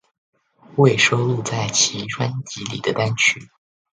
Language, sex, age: Chinese, male, under 19